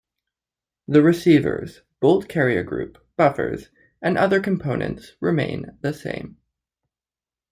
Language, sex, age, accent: English, male, 19-29, Canadian English